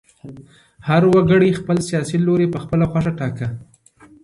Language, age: Pashto, under 19